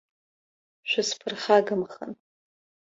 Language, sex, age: Abkhazian, female, under 19